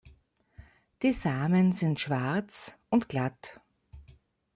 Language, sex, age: German, female, 50-59